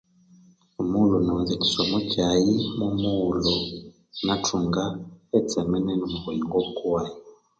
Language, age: Konzo, 19-29